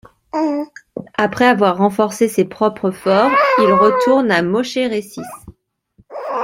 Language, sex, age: French, male, 19-29